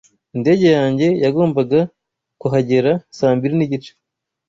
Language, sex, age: Kinyarwanda, male, 19-29